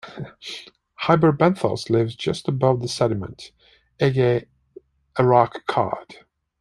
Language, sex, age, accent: English, male, 40-49, United States English